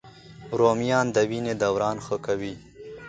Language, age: Pashto, 19-29